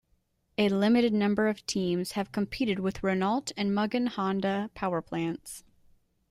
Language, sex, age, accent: English, female, 19-29, United States English